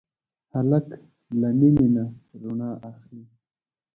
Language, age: Pashto, 30-39